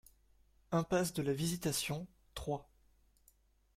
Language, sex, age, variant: French, male, 19-29, Français de métropole